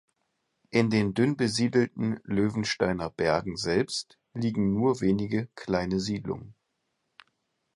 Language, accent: German, Deutschland Deutsch; Hochdeutsch